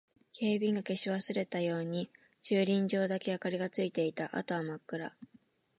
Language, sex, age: Japanese, female, 19-29